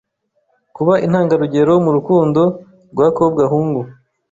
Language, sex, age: Kinyarwanda, male, 30-39